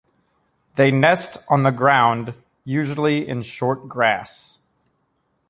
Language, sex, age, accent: English, male, 30-39, United States English